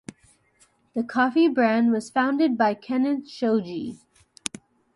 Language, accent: English, United States English